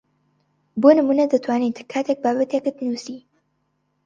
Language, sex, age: Central Kurdish, female, under 19